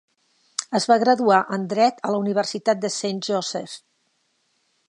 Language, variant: Catalan, Septentrional